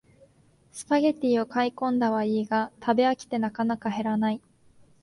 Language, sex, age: Japanese, female, 19-29